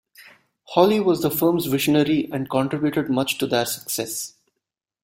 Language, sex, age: English, male, 19-29